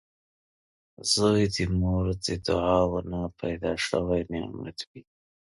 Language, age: Pashto, 19-29